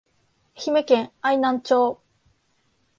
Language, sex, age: Japanese, female, 19-29